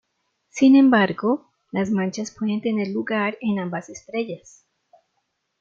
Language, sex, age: Spanish, female, 50-59